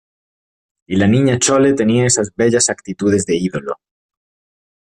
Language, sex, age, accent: Spanish, male, 30-39, España: Norte peninsular (Asturias, Castilla y León, Cantabria, País Vasco, Navarra, Aragón, La Rioja, Guadalajara, Cuenca)